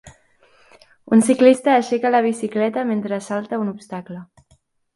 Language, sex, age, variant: Catalan, female, 40-49, Central